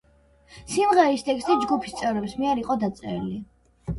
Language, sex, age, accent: Georgian, female, under 19, მშვიდი